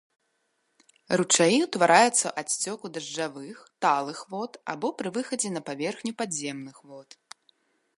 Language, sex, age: Belarusian, female, 19-29